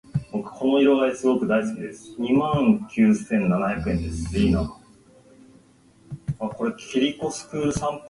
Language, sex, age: Japanese, female, 19-29